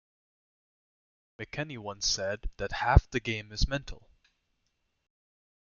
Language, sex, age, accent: English, male, 19-29, United States English